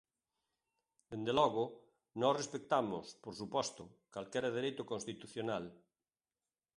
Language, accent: Galician, Oriental (común en zona oriental)